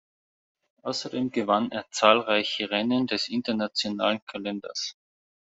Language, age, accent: German, 30-39, Österreichisches Deutsch